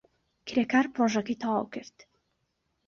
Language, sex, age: Central Kurdish, female, 19-29